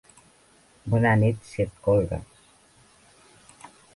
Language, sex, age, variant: Catalan, female, 50-59, Central